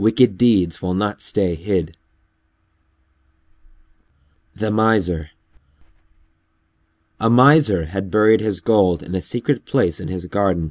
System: none